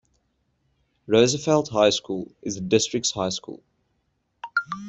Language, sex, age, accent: English, male, 19-29, Southern African (South Africa, Zimbabwe, Namibia)